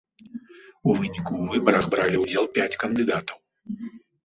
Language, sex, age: Belarusian, male, 50-59